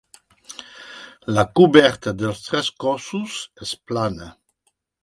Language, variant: Catalan, Septentrional